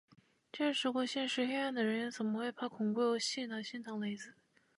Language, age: Chinese, 19-29